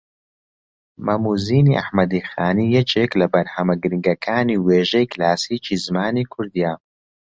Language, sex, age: Central Kurdish, male, 19-29